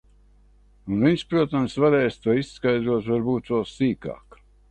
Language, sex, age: Latvian, male, 60-69